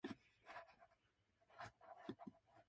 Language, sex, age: Japanese, male, 19-29